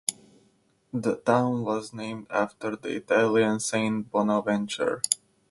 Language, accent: English, United States English